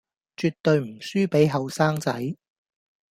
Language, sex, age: Cantonese, male, 19-29